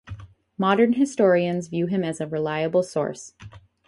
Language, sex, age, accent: English, female, 19-29, United States English